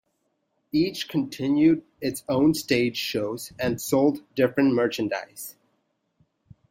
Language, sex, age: English, male, 19-29